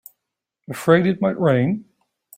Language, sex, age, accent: English, male, 19-29, United States English